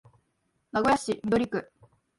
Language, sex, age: Japanese, female, under 19